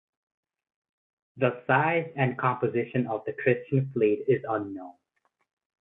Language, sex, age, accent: English, male, 30-39, Canadian English